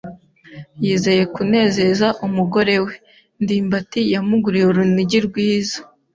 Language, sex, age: Kinyarwanda, female, 19-29